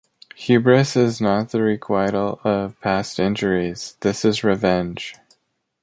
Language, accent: English, United States English